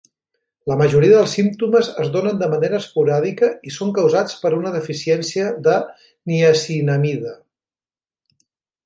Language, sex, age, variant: Catalan, male, 40-49, Central